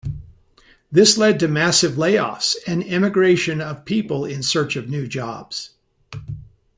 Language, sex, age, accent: English, male, 60-69, United States English